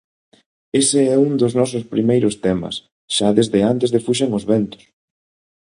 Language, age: Galician, 30-39